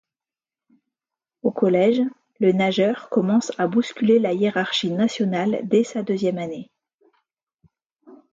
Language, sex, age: French, female, 50-59